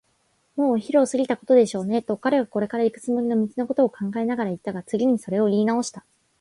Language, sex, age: Japanese, female, 19-29